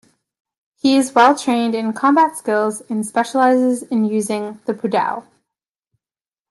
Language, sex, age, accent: English, female, 19-29, Canadian English